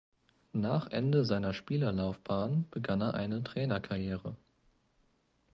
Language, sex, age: German, male, 19-29